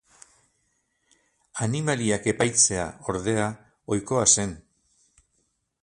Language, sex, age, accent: Basque, male, 60-69, Erdialdekoa edo Nafarra (Gipuzkoa, Nafarroa)